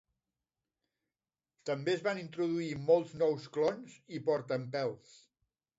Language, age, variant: Catalan, 50-59, Central